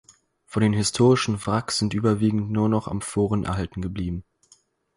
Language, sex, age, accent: German, male, under 19, Deutschland Deutsch